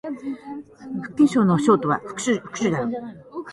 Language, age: Japanese, 60-69